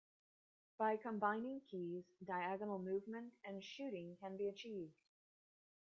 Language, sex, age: English, female, 40-49